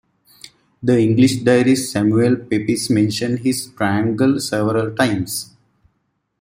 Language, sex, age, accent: English, male, 19-29, United States English